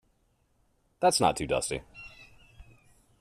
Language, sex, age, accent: English, male, 30-39, United States English